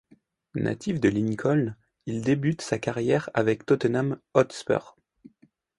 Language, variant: French, Français de métropole